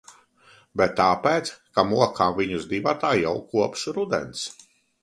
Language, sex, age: Latvian, male, 40-49